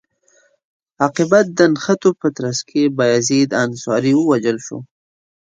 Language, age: Pashto, 19-29